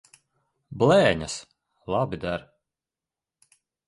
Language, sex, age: Latvian, male, 40-49